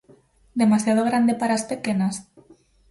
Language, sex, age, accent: Galician, female, 19-29, Normativo (estándar)